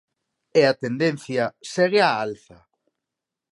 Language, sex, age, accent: Galician, male, 30-39, Normativo (estándar)